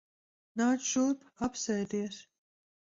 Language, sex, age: Latvian, female, 40-49